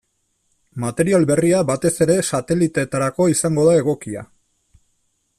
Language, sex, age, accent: Basque, male, 40-49, Erdialdekoa edo Nafarra (Gipuzkoa, Nafarroa)